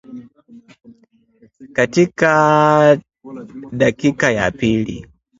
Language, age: Swahili, 19-29